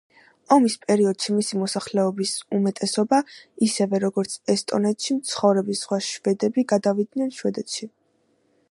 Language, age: Georgian, under 19